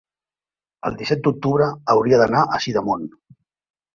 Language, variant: Catalan, Central